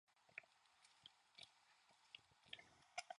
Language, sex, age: English, female, 19-29